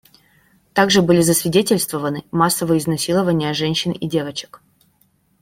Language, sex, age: Russian, female, 19-29